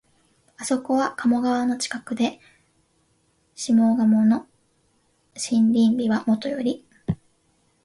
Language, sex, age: Japanese, female, 19-29